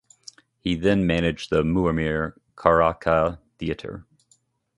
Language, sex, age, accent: English, male, 30-39, United States English